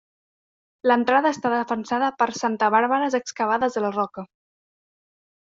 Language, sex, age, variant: Catalan, female, 19-29, Central